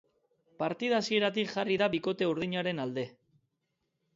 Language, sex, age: Basque, male, 30-39